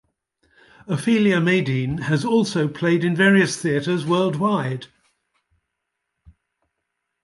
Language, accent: English, England English